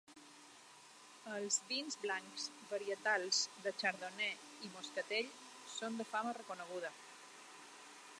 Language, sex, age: Catalan, female, 50-59